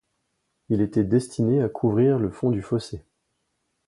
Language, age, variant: French, 40-49, Français de métropole